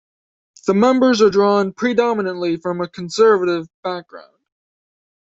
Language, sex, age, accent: English, male, 19-29, United States English